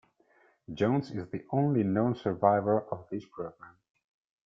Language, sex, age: English, male, 19-29